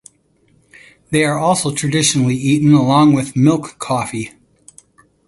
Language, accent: English, United States English